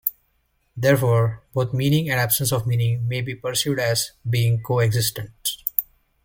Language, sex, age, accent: English, male, 30-39, England English